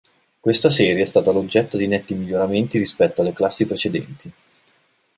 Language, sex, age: Italian, male, 19-29